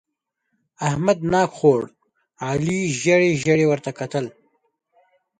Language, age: Pashto, 19-29